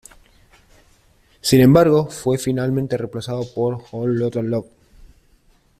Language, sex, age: Spanish, male, 30-39